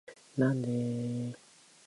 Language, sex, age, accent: Japanese, male, 19-29, 標準語